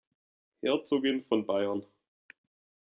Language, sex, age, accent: German, male, 19-29, Deutschland Deutsch